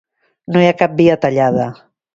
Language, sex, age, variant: Catalan, female, 50-59, Septentrional